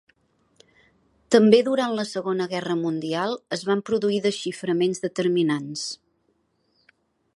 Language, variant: Catalan, Central